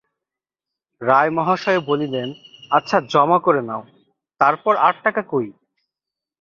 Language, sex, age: Bengali, male, 30-39